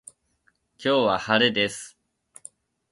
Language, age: Japanese, 19-29